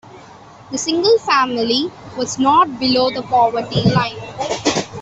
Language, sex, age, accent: English, female, under 19, India and South Asia (India, Pakistan, Sri Lanka)